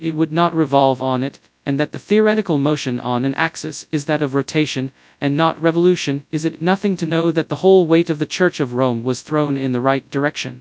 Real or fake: fake